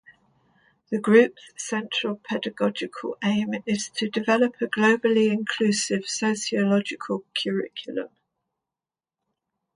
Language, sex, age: English, female, 70-79